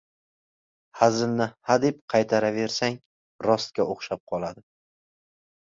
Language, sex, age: Uzbek, male, 30-39